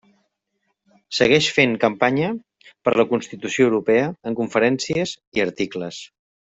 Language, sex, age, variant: Catalan, male, 40-49, Central